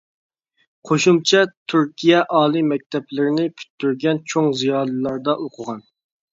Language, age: Uyghur, 19-29